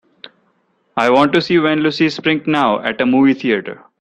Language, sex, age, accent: English, male, 19-29, India and South Asia (India, Pakistan, Sri Lanka)